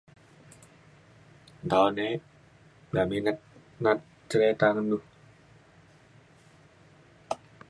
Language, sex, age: Mainstream Kenyah, female, 19-29